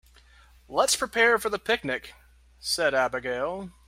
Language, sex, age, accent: English, male, 19-29, United States English